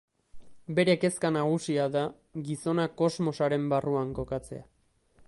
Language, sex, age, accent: Basque, male, 19-29, Mendebalekoa (Araba, Bizkaia, Gipuzkoako mendebaleko herri batzuk)